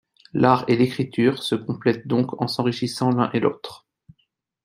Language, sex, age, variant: French, male, 30-39, Français de métropole